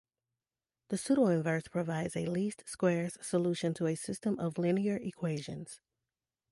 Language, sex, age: English, female, 30-39